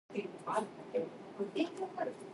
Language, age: Chinese, 19-29